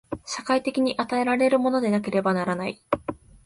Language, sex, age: Japanese, female, 19-29